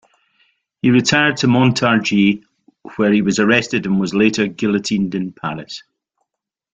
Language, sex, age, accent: English, male, 50-59, Scottish English